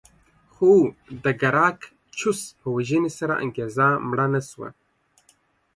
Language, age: Pashto, 30-39